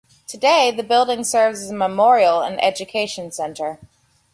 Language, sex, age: English, female, 19-29